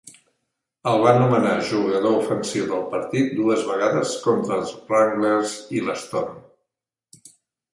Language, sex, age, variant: Catalan, male, 60-69, Central